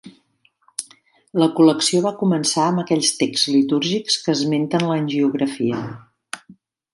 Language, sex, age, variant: Catalan, female, 60-69, Central